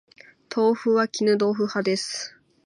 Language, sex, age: Japanese, female, 19-29